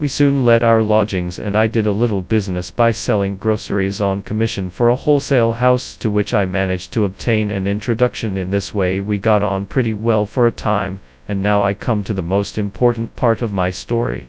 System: TTS, FastPitch